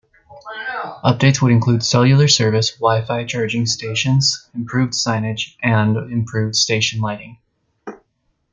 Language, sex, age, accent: English, male, 19-29, United States English